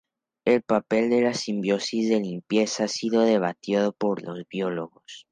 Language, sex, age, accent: Spanish, male, under 19, México